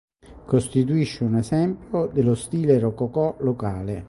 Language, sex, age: Italian, male, 60-69